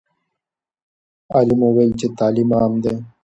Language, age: Pashto, 19-29